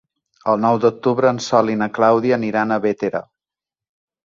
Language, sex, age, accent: Catalan, male, 40-49, balear; central